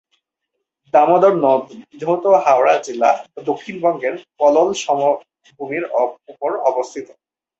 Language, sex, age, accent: Bengali, male, 19-29, Bangladeshi